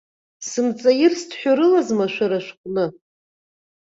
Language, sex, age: Abkhazian, female, 40-49